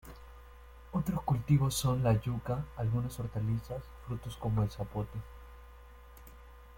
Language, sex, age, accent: Spanish, male, 19-29, Andino-Pacífico: Colombia, Perú, Ecuador, oeste de Bolivia y Venezuela andina